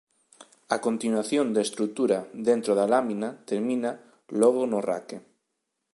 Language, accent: Galician, Oriental (común en zona oriental)